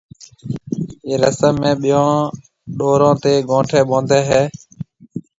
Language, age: Marwari (Pakistan), 40-49